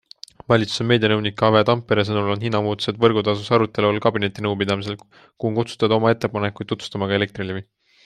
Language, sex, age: Estonian, male, 19-29